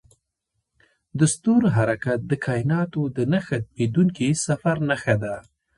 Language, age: Pashto, 30-39